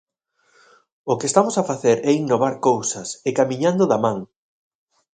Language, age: Galician, 40-49